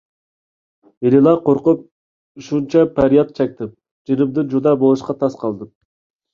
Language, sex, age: Uyghur, male, 19-29